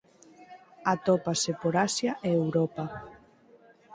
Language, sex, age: Galician, female, 19-29